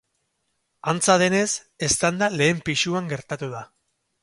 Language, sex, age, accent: Basque, male, 40-49, Mendebalekoa (Araba, Bizkaia, Gipuzkoako mendebaleko herri batzuk)